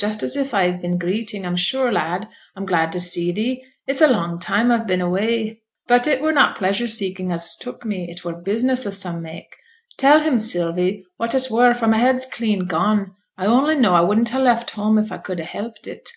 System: none